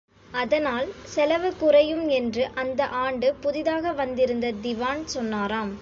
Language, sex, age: Tamil, female, under 19